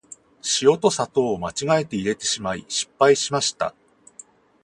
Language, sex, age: Japanese, male, 40-49